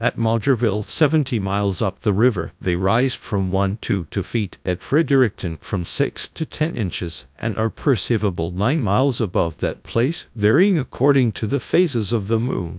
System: TTS, GradTTS